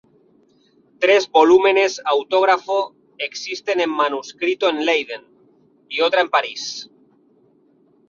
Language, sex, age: Spanish, male, 40-49